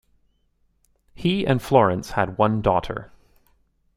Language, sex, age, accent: English, male, 40-49, Canadian English